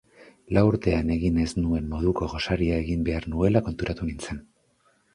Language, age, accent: Basque, 50-59, Mendebalekoa (Araba, Bizkaia, Gipuzkoako mendebaleko herri batzuk)